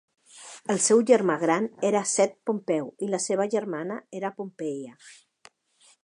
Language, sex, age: Catalan, female, 50-59